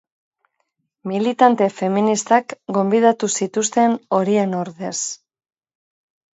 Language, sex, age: Basque, female, 50-59